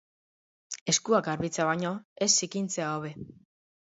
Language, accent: Basque, Mendebalekoa (Araba, Bizkaia, Gipuzkoako mendebaleko herri batzuk)